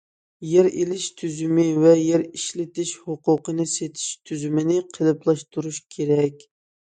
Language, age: Uyghur, 19-29